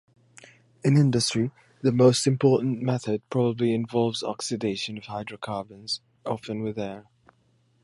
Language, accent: English, United States English